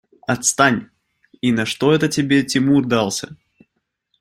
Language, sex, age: Russian, male, 19-29